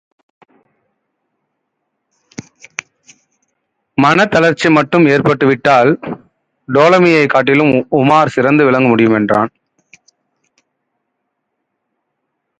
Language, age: Tamil, 30-39